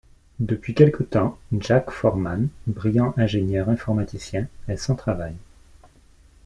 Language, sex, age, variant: French, male, 30-39, Français de métropole